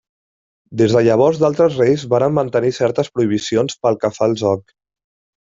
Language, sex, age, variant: Catalan, male, 30-39, Central